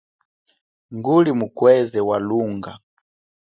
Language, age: Chokwe, 19-29